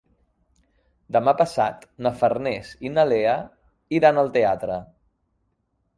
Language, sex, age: Catalan, male, 40-49